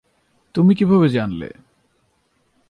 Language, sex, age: Bengali, male, 19-29